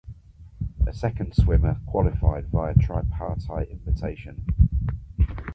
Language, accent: English, England English